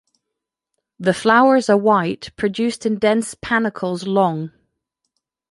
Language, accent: English, United States English